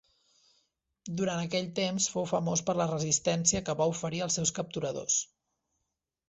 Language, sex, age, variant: Catalan, male, 19-29, Central